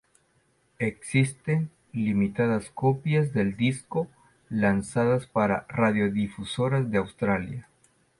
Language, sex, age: Spanish, male, 50-59